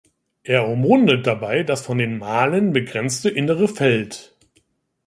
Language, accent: German, Deutschland Deutsch